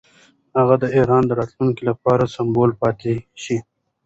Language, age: Pashto, 19-29